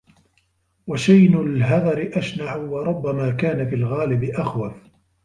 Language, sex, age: Arabic, male, 30-39